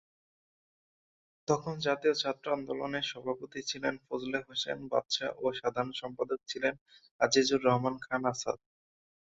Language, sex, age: Bengali, male, 19-29